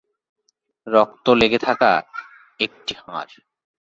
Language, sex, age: Bengali, male, 30-39